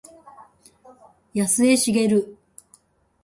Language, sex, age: Japanese, female, 60-69